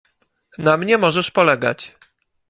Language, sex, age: Polish, male, 30-39